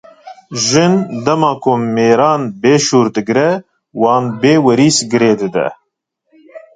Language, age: Kurdish, 30-39